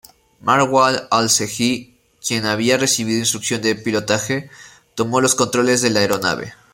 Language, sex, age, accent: Spanish, male, 19-29, Andino-Pacífico: Colombia, Perú, Ecuador, oeste de Bolivia y Venezuela andina